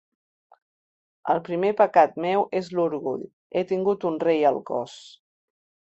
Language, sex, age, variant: Catalan, female, 50-59, Central